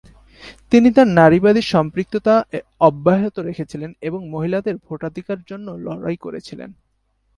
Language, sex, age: Bengali, male, 19-29